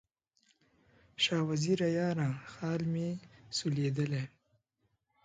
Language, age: Pashto, 19-29